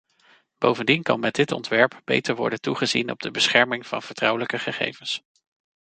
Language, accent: Dutch, Nederlands Nederlands